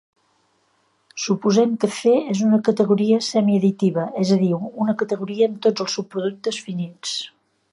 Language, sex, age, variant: Catalan, female, 60-69, Central